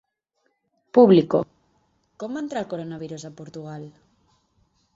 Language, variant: Catalan, Central